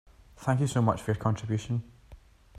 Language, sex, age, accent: English, male, 19-29, Scottish English